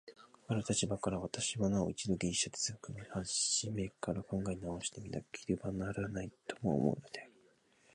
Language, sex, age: Japanese, male, 19-29